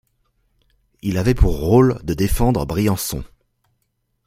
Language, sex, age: French, male, 40-49